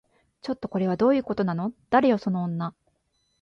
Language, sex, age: Japanese, female, 40-49